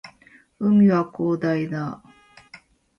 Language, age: Japanese, 30-39